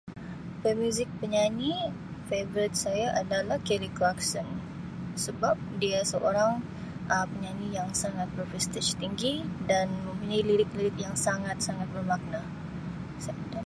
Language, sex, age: Sabah Malay, female, 19-29